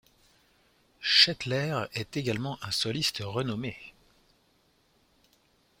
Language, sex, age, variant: French, male, 40-49, Français de métropole